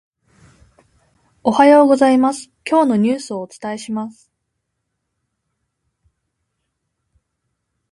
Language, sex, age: Japanese, female, 19-29